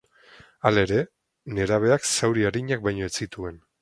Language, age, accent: Basque, 40-49, Mendebalekoa (Araba, Bizkaia, Gipuzkoako mendebaleko herri batzuk)